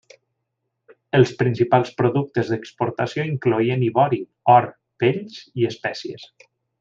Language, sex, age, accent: Catalan, male, 40-49, valencià